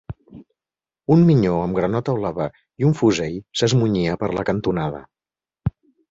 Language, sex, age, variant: Catalan, male, 40-49, Central